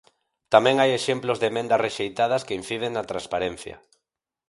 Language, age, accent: Galician, 40-49, Normativo (estándar)